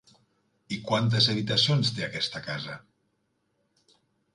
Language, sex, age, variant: Catalan, male, 40-49, Central